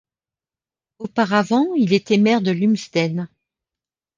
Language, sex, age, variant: French, female, 50-59, Français de métropole